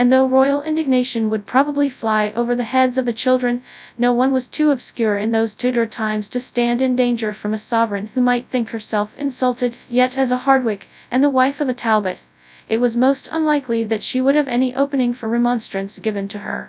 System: TTS, FastPitch